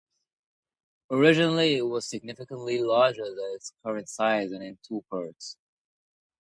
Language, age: English, under 19